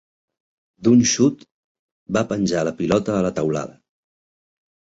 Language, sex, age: Catalan, male, 40-49